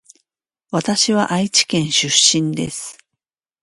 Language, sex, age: Japanese, female, 40-49